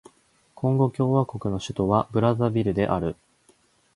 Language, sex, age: Japanese, male, 19-29